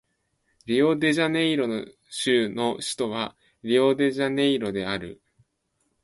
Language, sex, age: Japanese, male, under 19